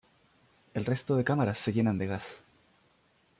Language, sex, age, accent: Spanish, male, 19-29, Chileno: Chile, Cuyo